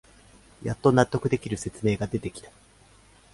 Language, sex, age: Japanese, male, 19-29